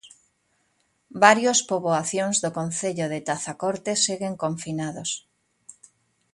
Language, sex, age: Galician, male, 50-59